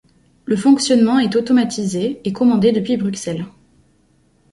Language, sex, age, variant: French, female, 19-29, Français de métropole